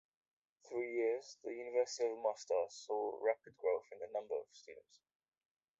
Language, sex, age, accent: English, male, 19-29, England English